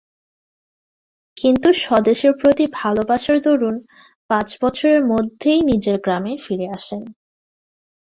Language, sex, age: Bengali, female, 19-29